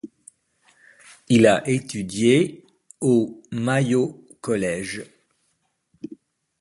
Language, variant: French, Français d'Europe